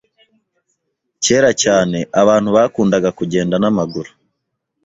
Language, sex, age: Kinyarwanda, male, 19-29